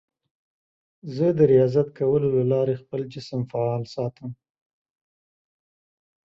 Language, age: Pashto, 30-39